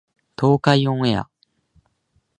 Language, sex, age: Japanese, male, 19-29